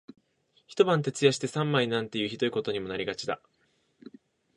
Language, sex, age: Japanese, male, 19-29